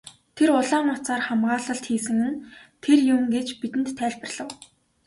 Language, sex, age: Mongolian, female, 19-29